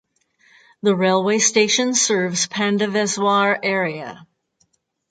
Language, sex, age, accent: English, female, 60-69, United States English